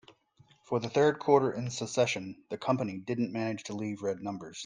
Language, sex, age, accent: English, male, 40-49, United States English